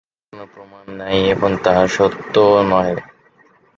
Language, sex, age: Bengali, male, 19-29